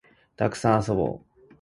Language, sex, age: Japanese, male, 19-29